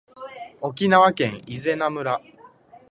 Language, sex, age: Japanese, male, 19-29